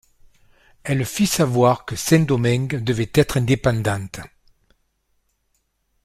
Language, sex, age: French, male, 70-79